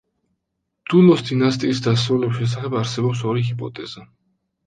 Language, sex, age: Georgian, male, 19-29